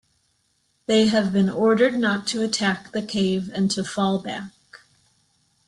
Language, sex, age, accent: English, female, 19-29, United States English